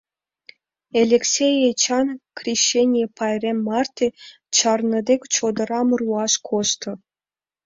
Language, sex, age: Mari, female, 19-29